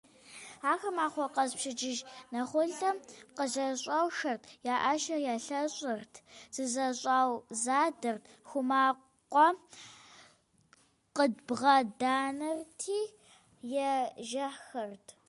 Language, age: Kabardian, under 19